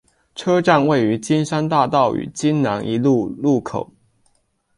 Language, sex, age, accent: Chinese, male, 19-29, 出生地：福建省